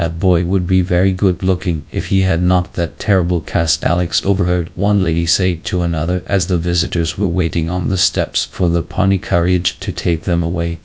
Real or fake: fake